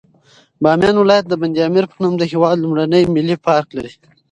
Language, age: Pashto, 19-29